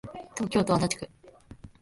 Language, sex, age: Japanese, female, 19-29